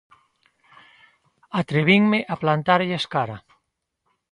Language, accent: Galician, Normativo (estándar)